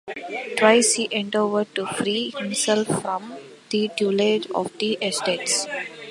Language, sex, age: English, female, 19-29